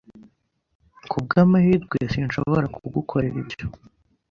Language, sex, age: Kinyarwanda, male, under 19